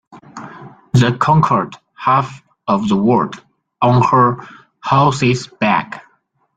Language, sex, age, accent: English, male, 30-39, Hong Kong English